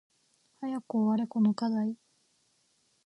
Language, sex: Japanese, female